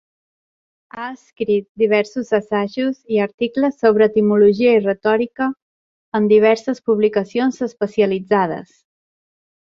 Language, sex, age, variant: Catalan, female, 40-49, Central